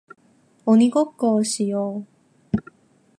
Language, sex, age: Japanese, female, 19-29